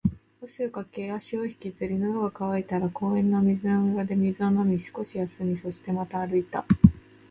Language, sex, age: Japanese, female, 30-39